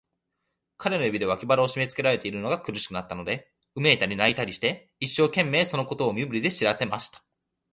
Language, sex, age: Japanese, male, 19-29